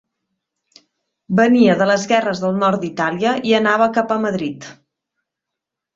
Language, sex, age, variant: Catalan, female, 40-49, Central